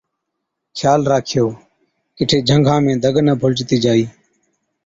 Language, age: Od, 30-39